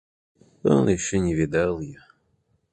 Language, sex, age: Russian, male, 19-29